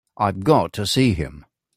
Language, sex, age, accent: English, male, 70-79, England English